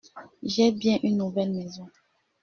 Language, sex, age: French, female, 19-29